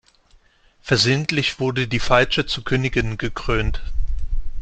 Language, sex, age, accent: German, male, 40-49, Deutschland Deutsch